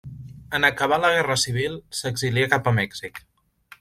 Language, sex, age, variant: Catalan, male, 19-29, Central